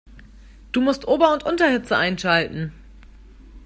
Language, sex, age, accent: German, female, 19-29, Deutschland Deutsch